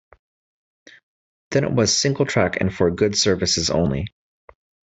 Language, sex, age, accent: English, male, 30-39, United States English